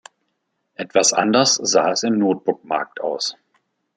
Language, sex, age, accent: German, male, 50-59, Deutschland Deutsch